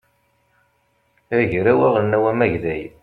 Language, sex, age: Kabyle, male, 40-49